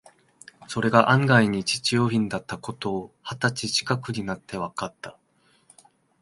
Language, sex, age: Japanese, male, 19-29